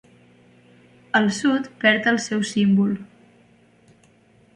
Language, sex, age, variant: Catalan, female, 19-29, Central